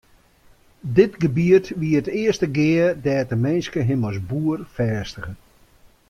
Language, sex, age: Western Frisian, male, 60-69